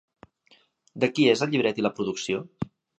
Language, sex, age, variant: Catalan, male, 50-59, Central